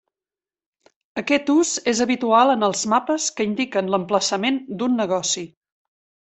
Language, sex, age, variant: Catalan, female, 40-49, Central